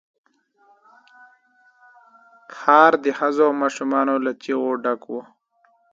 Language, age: Pashto, 19-29